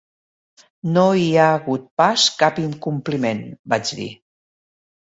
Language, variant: Catalan, Central